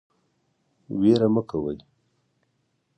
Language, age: Pashto, 19-29